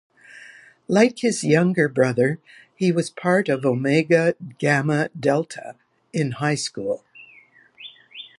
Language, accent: English, Canadian English